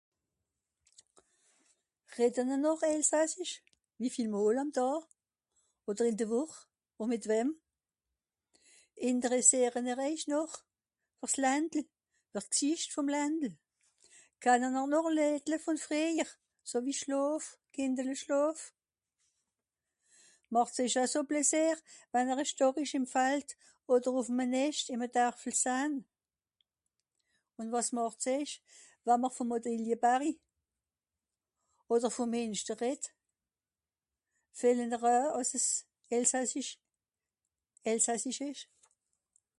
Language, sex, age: Swiss German, female, 60-69